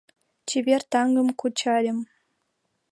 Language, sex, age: Mari, female, 19-29